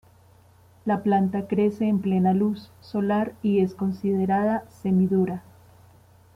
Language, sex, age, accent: Spanish, female, 40-49, Andino-Pacífico: Colombia, Perú, Ecuador, oeste de Bolivia y Venezuela andina